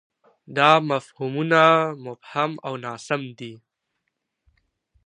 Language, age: Pashto, 19-29